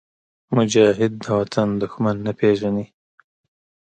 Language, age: Pashto, 19-29